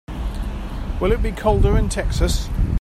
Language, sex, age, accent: English, male, 50-59, England English